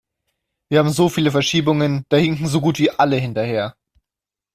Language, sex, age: German, male, 19-29